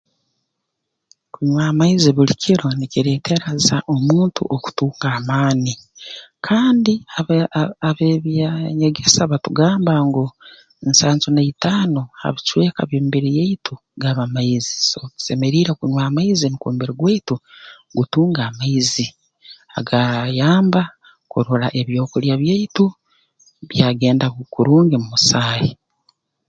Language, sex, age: Tooro, female, 40-49